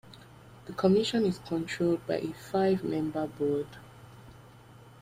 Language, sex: English, female